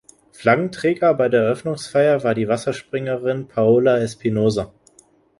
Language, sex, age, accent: German, male, 19-29, Deutschland Deutsch